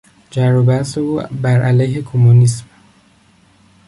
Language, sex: Persian, male